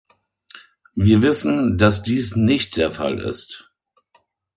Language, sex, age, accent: German, male, 50-59, Deutschland Deutsch